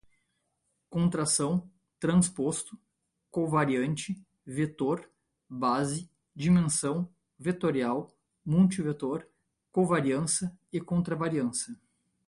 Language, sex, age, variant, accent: Portuguese, male, 30-39, Portuguese (Brasil), Gaucho